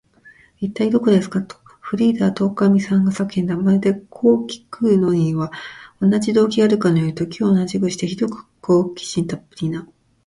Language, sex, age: Japanese, female, 40-49